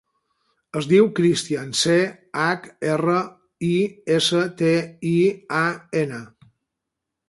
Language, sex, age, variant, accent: Catalan, male, 50-59, Balear, menorquí